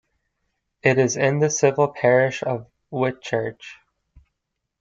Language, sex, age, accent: English, male, 19-29, United States English